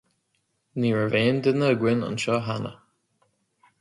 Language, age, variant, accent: Irish, 19-29, Gaeilge na Mumhan, Cainteoir líofa, ní ó dhúchas